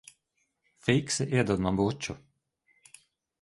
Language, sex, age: Latvian, male, 40-49